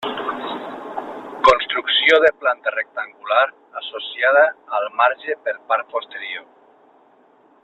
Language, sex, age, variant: Catalan, male, 40-49, Nord-Occidental